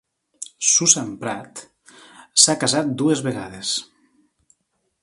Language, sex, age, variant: Catalan, male, 40-49, Nord-Occidental